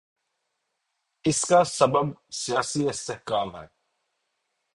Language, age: Urdu, 30-39